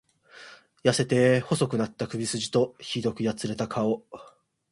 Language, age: Japanese, 19-29